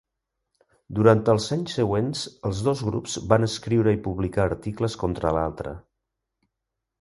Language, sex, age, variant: Catalan, male, 60-69, Central